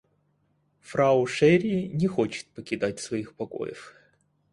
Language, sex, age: Russian, male, 30-39